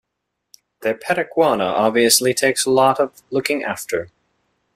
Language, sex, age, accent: English, male, 19-29, United States English